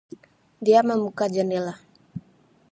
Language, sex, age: Indonesian, female, 19-29